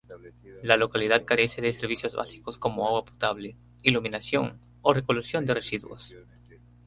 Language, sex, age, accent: Spanish, male, 19-29, Andino-Pacífico: Colombia, Perú, Ecuador, oeste de Bolivia y Venezuela andina